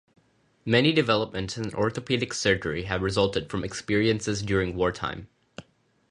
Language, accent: English, India and South Asia (India, Pakistan, Sri Lanka)